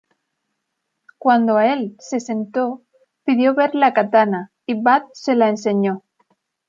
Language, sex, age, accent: Spanish, female, 30-39, España: Sur peninsular (Andalucia, Extremadura, Murcia)